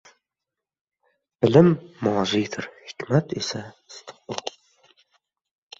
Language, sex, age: Uzbek, male, 19-29